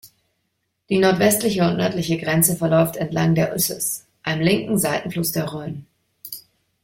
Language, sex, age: German, female, 30-39